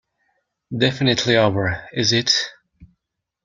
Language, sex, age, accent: English, male, 30-39, United States English